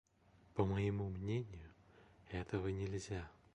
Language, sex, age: Russian, male, 30-39